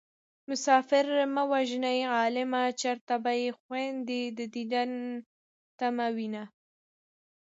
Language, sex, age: Pashto, female, 30-39